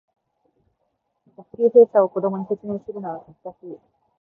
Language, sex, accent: Japanese, female, 標準語